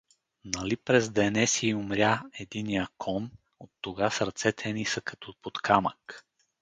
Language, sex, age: Bulgarian, male, 30-39